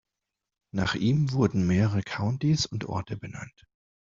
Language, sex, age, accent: German, male, 40-49, Deutschland Deutsch